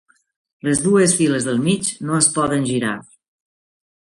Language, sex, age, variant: Catalan, female, 50-59, Central